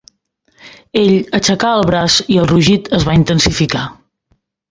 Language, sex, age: Catalan, female, 40-49